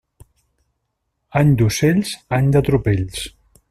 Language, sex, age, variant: Catalan, male, 50-59, Nord-Occidental